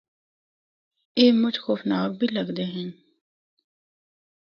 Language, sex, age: Northern Hindko, female, 19-29